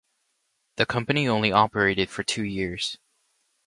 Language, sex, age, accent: English, male, 19-29, United States English